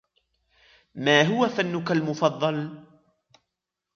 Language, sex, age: Arabic, male, 19-29